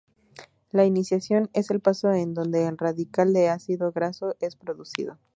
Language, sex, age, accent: Spanish, female, 19-29, México